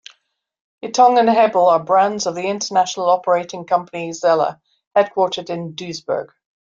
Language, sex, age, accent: English, female, 50-59, Scottish English